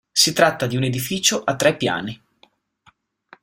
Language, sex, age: Italian, male, 19-29